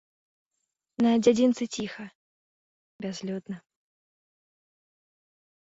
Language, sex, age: Belarusian, female, 19-29